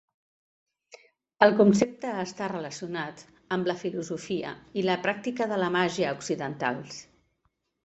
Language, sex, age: Catalan, female, 50-59